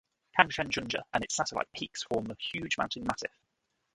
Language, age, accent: English, 19-29, England English